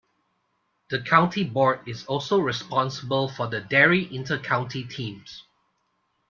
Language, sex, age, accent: English, male, 40-49, Malaysian English